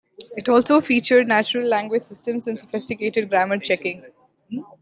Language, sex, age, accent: English, female, 19-29, India and South Asia (India, Pakistan, Sri Lanka)